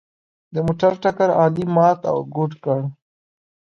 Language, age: Pashto, under 19